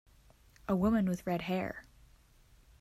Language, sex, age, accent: English, female, under 19, United States English